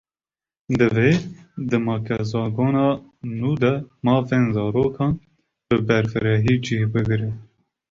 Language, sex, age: Kurdish, male, 19-29